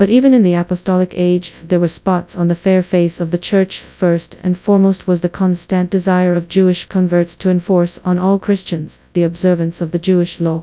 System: TTS, FastPitch